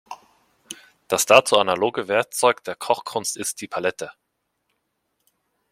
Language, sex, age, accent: German, male, 30-39, Deutschland Deutsch